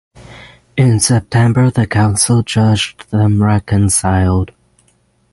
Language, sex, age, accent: English, male, 19-29, United States English; England English